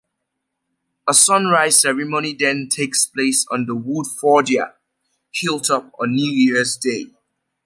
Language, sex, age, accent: English, male, 30-39, United States English